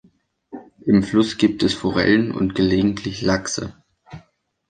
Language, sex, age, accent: German, male, under 19, Deutschland Deutsch